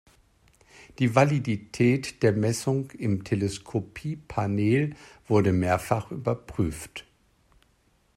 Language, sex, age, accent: German, male, 50-59, Deutschland Deutsch